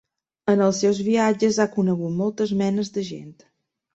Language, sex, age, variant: Catalan, female, 40-49, Balear